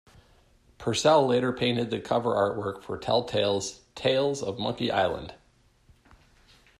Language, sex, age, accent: English, male, 40-49, United States English